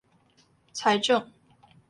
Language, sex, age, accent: Chinese, female, under 19, 出生地：臺中市